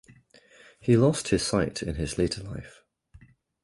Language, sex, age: English, male, 30-39